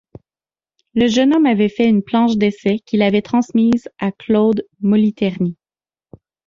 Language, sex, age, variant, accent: French, female, 30-39, Français d'Amérique du Nord, Français du Canada